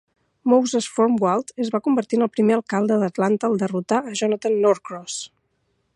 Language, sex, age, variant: Catalan, female, 50-59, Central